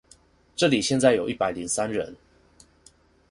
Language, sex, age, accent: Chinese, male, 19-29, 出生地：臺中市